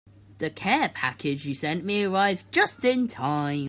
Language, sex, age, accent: English, male, under 19, England English